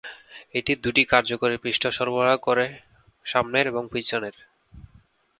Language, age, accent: Bengali, 19-29, প্রমিত